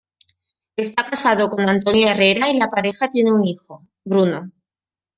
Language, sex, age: Spanish, female, 40-49